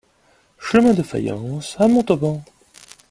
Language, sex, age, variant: French, male, 19-29, Français de métropole